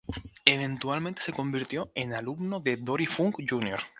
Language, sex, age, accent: Spanish, male, 19-29, España: Islas Canarias